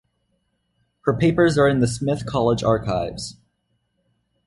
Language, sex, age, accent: English, male, under 19, United States English